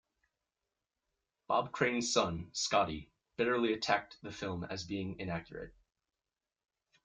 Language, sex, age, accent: English, male, 19-29, United States English